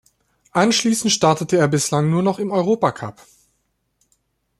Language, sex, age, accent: German, male, 30-39, Deutschland Deutsch